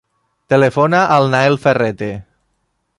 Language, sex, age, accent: Catalan, male, 30-39, valencià